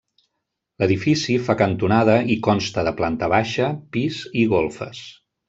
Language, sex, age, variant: Catalan, male, 50-59, Central